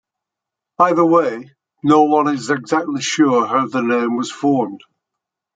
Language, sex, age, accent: English, male, 70-79, England English